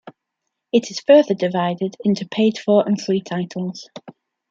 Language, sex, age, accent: English, female, 19-29, England English